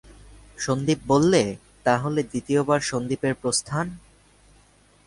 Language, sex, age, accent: Bengali, male, 19-29, শুদ্ধ